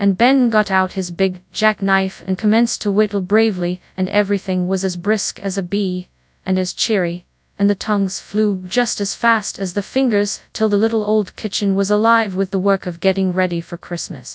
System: TTS, FastPitch